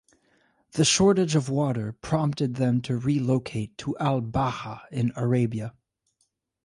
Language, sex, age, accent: English, male, 19-29, United States English